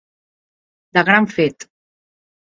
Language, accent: Catalan, Barceloní